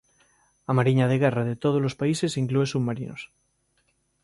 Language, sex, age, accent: Galician, male, 30-39, Normativo (estándar)